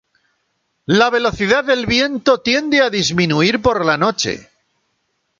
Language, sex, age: Spanish, female, 70-79